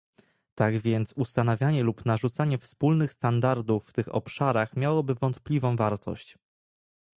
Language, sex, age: Polish, male, 19-29